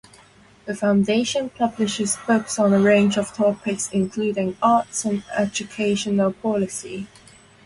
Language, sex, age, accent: English, female, 19-29, Hong Kong English